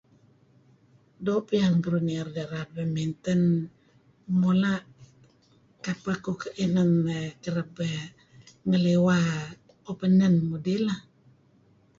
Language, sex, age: Kelabit, female, 50-59